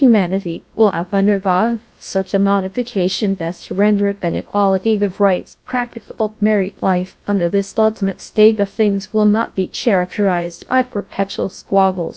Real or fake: fake